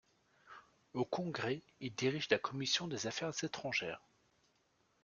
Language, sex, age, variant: French, male, 30-39, Français de métropole